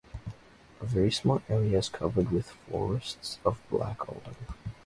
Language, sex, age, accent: English, male, under 19, United States English